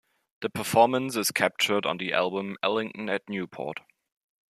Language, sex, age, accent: English, male, 19-29, United States English